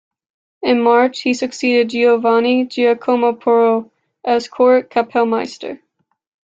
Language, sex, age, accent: English, female, under 19, United States English